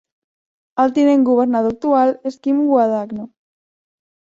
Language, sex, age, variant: Catalan, female, under 19, Central